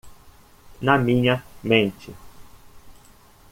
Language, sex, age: Portuguese, male, 30-39